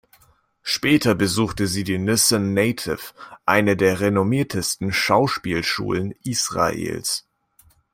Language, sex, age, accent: German, male, 19-29, Deutschland Deutsch